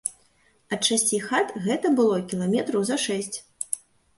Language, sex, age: Belarusian, female, 30-39